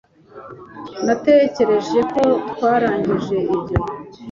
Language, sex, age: Kinyarwanda, female, 40-49